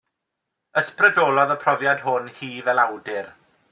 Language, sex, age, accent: Welsh, male, 19-29, Y Deyrnas Unedig Cymraeg